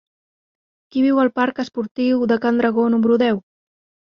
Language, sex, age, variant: Catalan, female, 40-49, Central